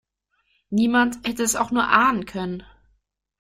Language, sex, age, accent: German, female, 19-29, Deutschland Deutsch